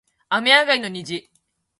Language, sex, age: Japanese, female, 19-29